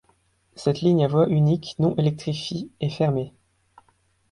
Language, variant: French, Français de métropole